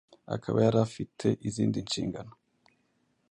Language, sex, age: Kinyarwanda, male, 19-29